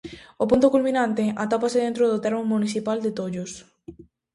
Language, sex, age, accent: Galician, female, 19-29, Atlántico (seseo e gheada)